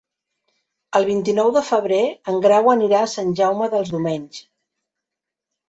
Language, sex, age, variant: Catalan, female, 50-59, Central